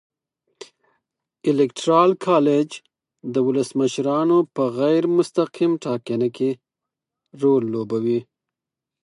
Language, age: Pashto, 30-39